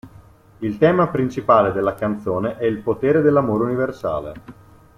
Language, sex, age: Italian, male, 30-39